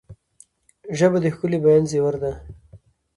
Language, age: Pashto, 19-29